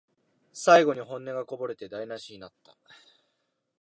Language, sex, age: Japanese, male, under 19